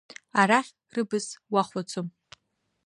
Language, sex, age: Abkhazian, female, under 19